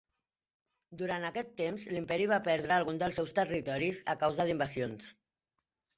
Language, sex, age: Catalan, female, 30-39